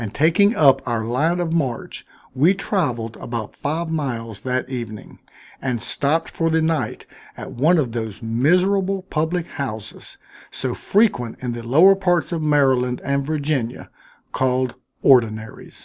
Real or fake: real